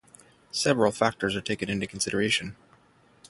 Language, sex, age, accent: English, male, 40-49, United States English; Irish English